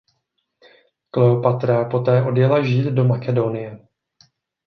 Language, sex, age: Czech, male, 40-49